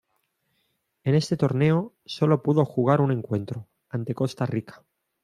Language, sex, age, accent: Spanish, male, 30-39, España: Centro-Sur peninsular (Madrid, Toledo, Castilla-La Mancha)